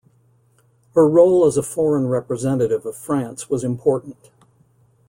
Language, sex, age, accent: English, male, 60-69, United States English